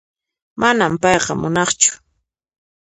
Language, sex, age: Puno Quechua, female, 30-39